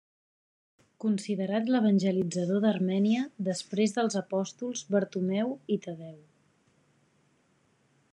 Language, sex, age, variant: Catalan, female, 40-49, Central